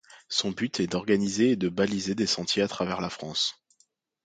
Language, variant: French, Français de métropole